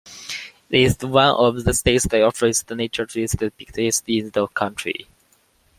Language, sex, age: English, male, 19-29